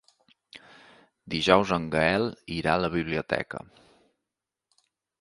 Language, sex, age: Catalan, male, 40-49